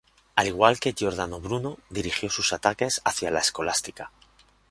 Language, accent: Spanish, España: Centro-Sur peninsular (Madrid, Toledo, Castilla-La Mancha)